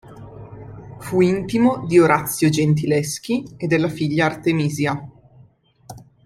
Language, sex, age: Italian, female, 19-29